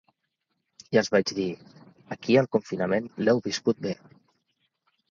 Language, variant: Catalan, Central